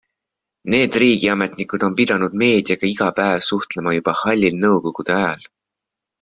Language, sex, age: Estonian, male, 19-29